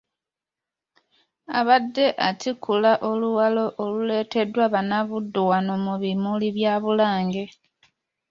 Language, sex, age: Ganda, female, 19-29